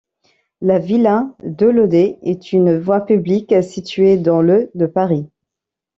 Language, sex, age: French, female, 30-39